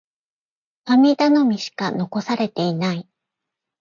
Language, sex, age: Japanese, female, 50-59